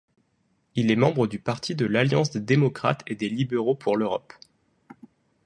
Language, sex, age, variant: French, male, 19-29, Français de métropole